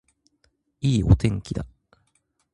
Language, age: Japanese, 19-29